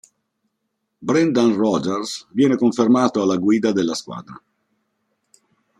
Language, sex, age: Italian, male, 50-59